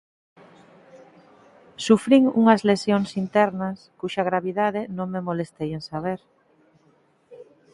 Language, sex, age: Galician, female, 50-59